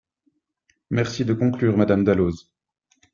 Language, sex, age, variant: French, male, 30-39, Français de métropole